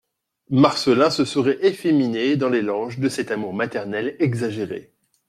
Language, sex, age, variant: French, male, 40-49, Français de métropole